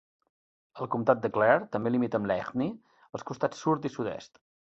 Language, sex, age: Catalan, male, 40-49